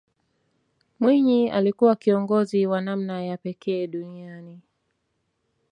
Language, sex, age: Swahili, female, 19-29